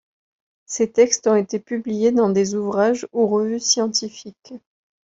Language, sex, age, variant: French, female, 30-39, Français de métropole